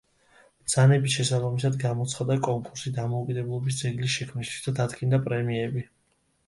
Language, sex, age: Georgian, male, 19-29